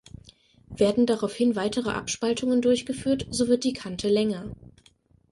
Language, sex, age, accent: German, female, 19-29, Deutschland Deutsch